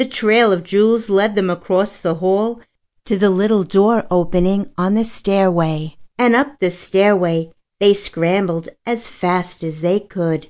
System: none